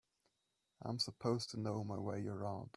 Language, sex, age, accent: English, male, 19-29, England English